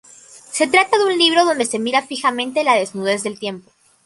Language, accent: Spanish, Andino-Pacífico: Colombia, Perú, Ecuador, oeste de Bolivia y Venezuela andina